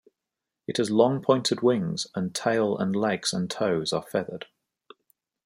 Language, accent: English, England English